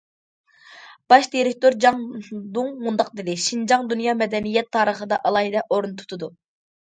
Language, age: Uyghur, 19-29